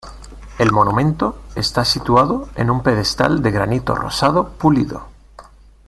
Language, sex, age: Spanish, male, 40-49